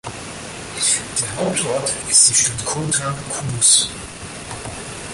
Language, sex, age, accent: German, male, 40-49, Deutschland Deutsch